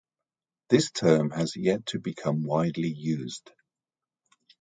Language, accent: English, England English